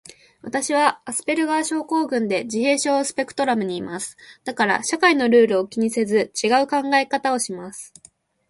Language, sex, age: Japanese, female, 19-29